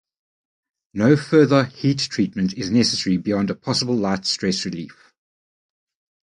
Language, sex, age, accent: English, male, 40-49, Southern African (South Africa, Zimbabwe, Namibia)